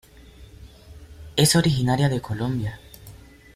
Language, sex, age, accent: Spanish, male, under 19, Caribe: Cuba, Venezuela, Puerto Rico, República Dominicana, Panamá, Colombia caribeña, México caribeño, Costa del golfo de México